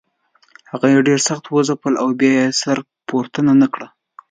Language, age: Pashto, 19-29